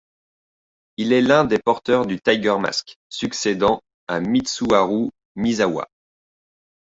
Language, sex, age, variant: French, male, 30-39, Français de métropole